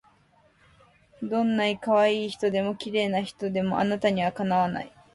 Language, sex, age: Japanese, female, under 19